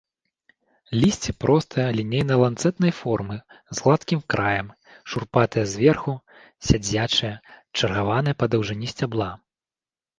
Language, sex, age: Belarusian, male, 30-39